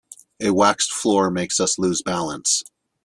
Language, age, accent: English, 40-49, United States English